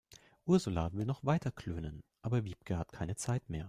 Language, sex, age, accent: German, male, 19-29, Deutschland Deutsch